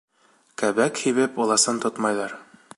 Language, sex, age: Bashkir, male, 19-29